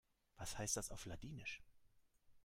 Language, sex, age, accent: German, male, 30-39, Deutschland Deutsch